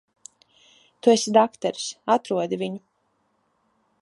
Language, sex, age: Latvian, female, 19-29